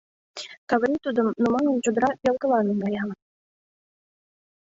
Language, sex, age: Mari, female, 19-29